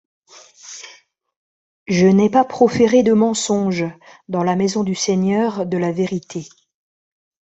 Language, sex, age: French, female, 50-59